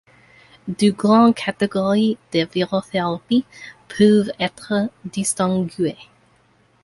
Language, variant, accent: French, Français d'Amérique du Nord, Français des États-Unis